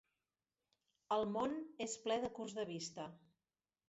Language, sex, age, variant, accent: Catalan, female, 50-59, Central, central